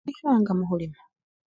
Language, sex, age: Luyia, male, 30-39